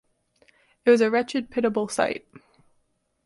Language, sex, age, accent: English, female, 19-29, United States English